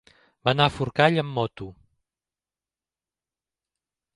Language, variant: Catalan, Septentrional